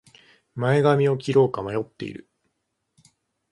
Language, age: Japanese, 19-29